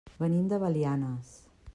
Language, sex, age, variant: Catalan, female, 50-59, Central